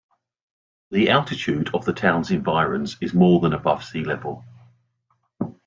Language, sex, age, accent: English, male, 50-59, England English